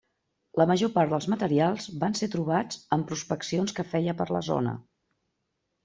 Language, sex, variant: Catalan, female, Central